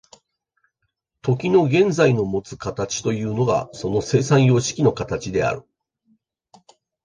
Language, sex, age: Japanese, male, 50-59